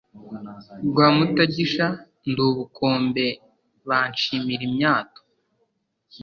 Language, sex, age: Kinyarwanda, male, under 19